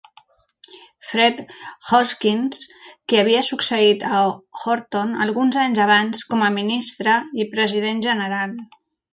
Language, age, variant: Catalan, 40-49, Central